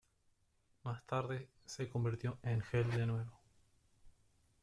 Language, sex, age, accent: Spanish, male, 19-29, Rioplatense: Argentina, Uruguay, este de Bolivia, Paraguay